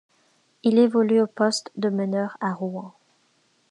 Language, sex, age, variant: French, female, under 19, Français de métropole